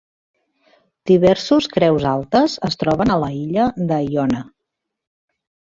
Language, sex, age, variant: Catalan, female, 40-49, Central